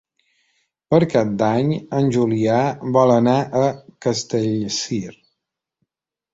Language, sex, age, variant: Catalan, male, 50-59, Balear